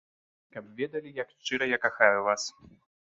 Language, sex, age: Belarusian, male, 19-29